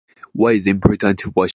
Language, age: English, 19-29